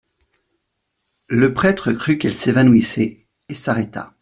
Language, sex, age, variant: French, male, 40-49, Français de métropole